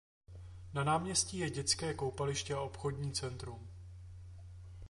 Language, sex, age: Czech, male, 30-39